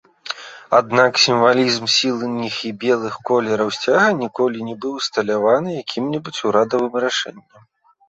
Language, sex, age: Belarusian, male, 30-39